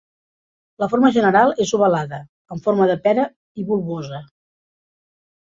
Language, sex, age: Catalan, female, 50-59